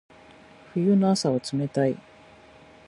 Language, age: Japanese, 60-69